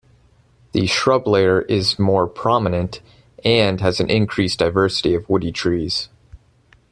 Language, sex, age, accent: English, male, 30-39, United States English